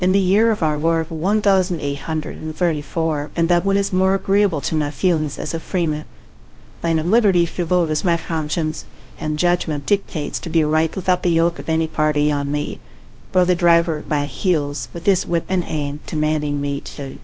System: TTS, VITS